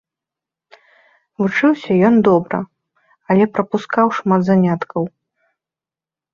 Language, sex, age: Belarusian, female, 19-29